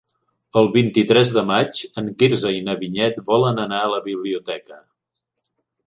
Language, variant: Catalan, Central